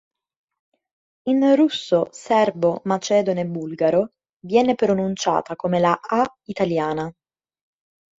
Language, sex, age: Italian, female, 19-29